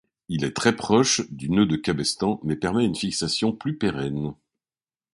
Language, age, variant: French, 50-59, Français de métropole